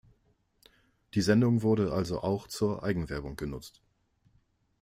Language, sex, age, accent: German, male, 40-49, Deutschland Deutsch